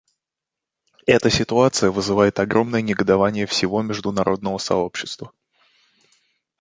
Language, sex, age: Russian, male, 19-29